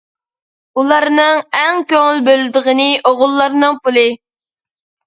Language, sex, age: Uyghur, female, under 19